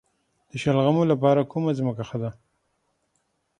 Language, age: Pashto, 40-49